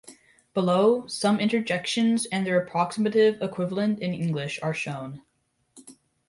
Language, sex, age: English, male, under 19